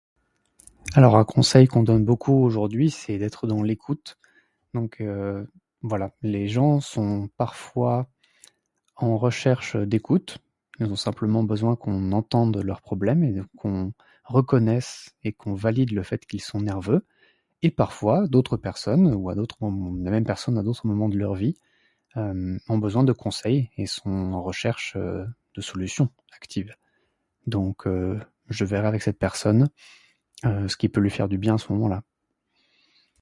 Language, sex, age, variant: French, male, 30-39, Français de métropole